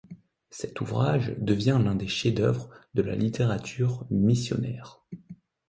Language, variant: French, Français de métropole